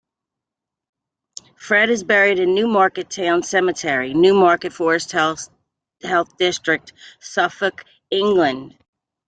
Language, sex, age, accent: English, female, 40-49, United States English